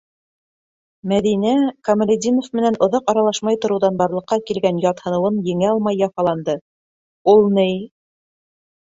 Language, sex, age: Bashkir, female, 30-39